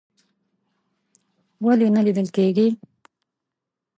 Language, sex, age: Pashto, female, 30-39